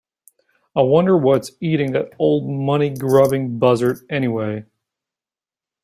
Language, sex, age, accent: English, male, 19-29, United States English